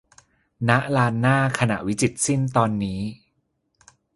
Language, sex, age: Thai, male, 30-39